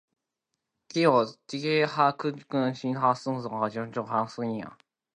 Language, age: Cantonese, 19-29